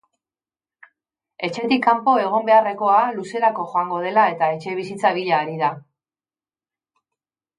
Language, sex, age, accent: Basque, female, 50-59, Mendebalekoa (Araba, Bizkaia, Gipuzkoako mendebaleko herri batzuk)